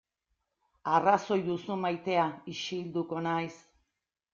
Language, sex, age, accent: Basque, female, 60-69, Erdialdekoa edo Nafarra (Gipuzkoa, Nafarroa)